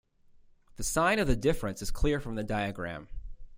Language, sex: English, male